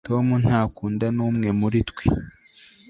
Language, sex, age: Kinyarwanda, male, 19-29